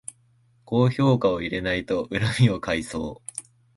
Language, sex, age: Japanese, male, 19-29